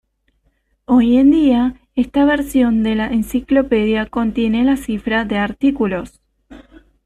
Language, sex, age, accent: Spanish, female, 19-29, Rioplatense: Argentina, Uruguay, este de Bolivia, Paraguay